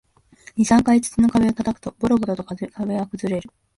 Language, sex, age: Japanese, female, 19-29